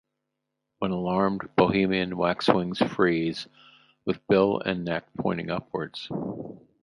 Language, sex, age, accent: English, male, 60-69, United States English